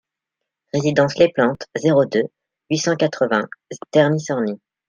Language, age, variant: French, 19-29, Français de métropole